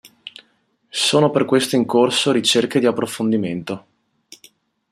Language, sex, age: Italian, male, 30-39